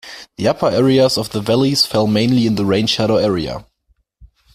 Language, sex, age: English, male, 19-29